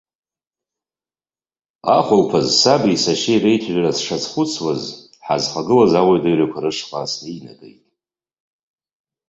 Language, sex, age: Abkhazian, male, 40-49